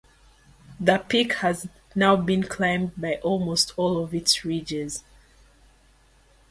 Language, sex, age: English, female, 19-29